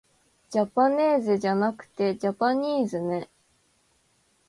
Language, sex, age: Japanese, female, 19-29